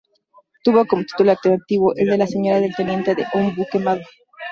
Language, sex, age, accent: Spanish, female, 19-29, México